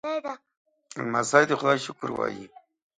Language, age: Pashto, 30-39